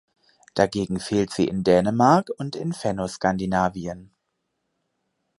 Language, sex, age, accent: German, male, 30-39, Deutschland Deutsch